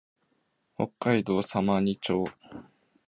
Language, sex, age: Japanese, male, 19-29